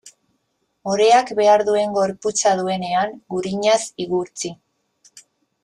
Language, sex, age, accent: Basque, female, 30-39, Mendebalekoa (Araba, Bizkaia, Gipuzkoako mendebaleko herri batzuk)